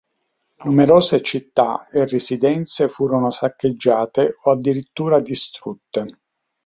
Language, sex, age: Italian, male, 60-69